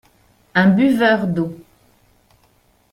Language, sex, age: French, female, 40-49